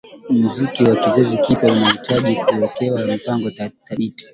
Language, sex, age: Swahili, male, 19-29